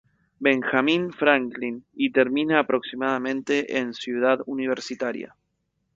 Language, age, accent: Spanish, 19-29, Rioplatense: Argentina, Uruguay, este de Bolivia, Paraguay